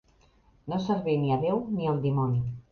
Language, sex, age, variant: Catalan, female, 50-59, Central